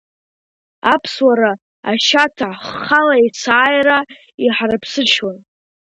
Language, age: Abkhazian, under 19